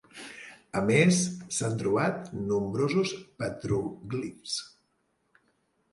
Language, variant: Catalan, Septentrional